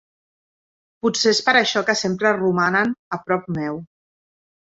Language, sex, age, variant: Catalan, female, 40-49, Central